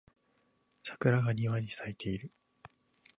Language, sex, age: Japanese, male, 19-29